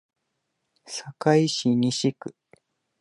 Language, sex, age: Japanese, male, 19-29